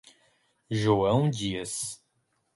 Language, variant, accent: Portuguese, Portuguese (Brasil), Paulista